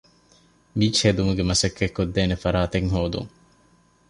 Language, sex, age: Divehi, male, 19-29